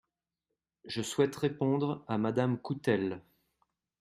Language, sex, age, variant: French, male, 30-39, Français de métropole